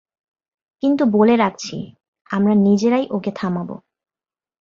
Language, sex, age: Bengali, female, 19-29